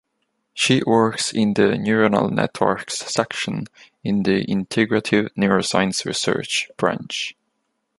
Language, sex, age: English, male, 19-29